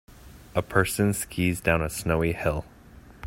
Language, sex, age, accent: English, male, 19-29, Canadian English